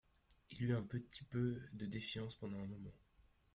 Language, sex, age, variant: French, male, under 19, Français de métropole